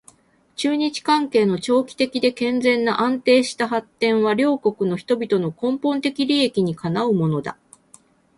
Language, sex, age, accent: Japanese, female, 60-69, 関西